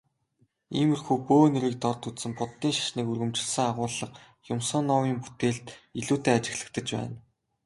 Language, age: Mongolian, 19-29